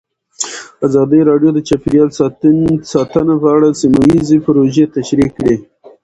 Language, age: Pashto, 19-29